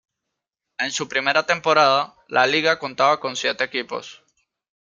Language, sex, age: Spanish, male, 19-29